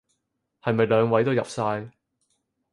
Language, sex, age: Cantonese, male, 30-39